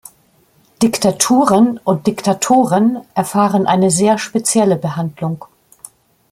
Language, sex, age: German, female, 50-59